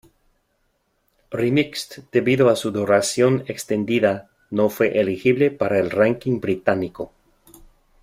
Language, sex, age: Spanish, male, 50-59